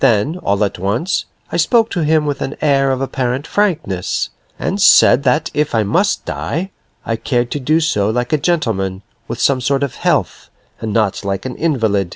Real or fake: real